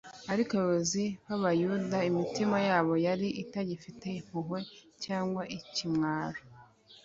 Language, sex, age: Kinyarwanda, female, 40-49